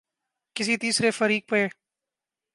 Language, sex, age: Urdu, male, 19-29